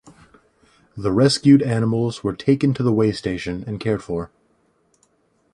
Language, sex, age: English, male, 19-29